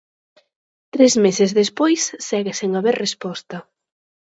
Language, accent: Galician, Central (gheada); Oriental (común en zona oriental)